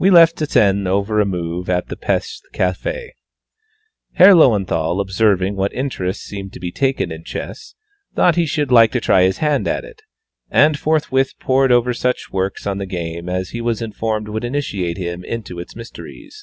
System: none